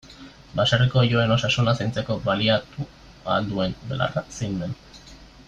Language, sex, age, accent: Basque, male, 19-29, Mendebalekoa (Araba, Bizkaia, Gipuzkoako mendebaleko herri batzuk)